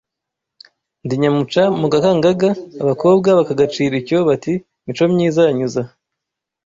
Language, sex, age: Kinyarwanda, male, 19-29